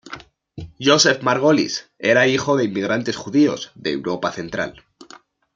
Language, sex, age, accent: Spanish, male, 19-29, España: Norte peninsular (Asturias, Castilla y León, Cantabria, País Vasco, Navarra, Aragón, La Rioja, Guadalajara, Cuenca)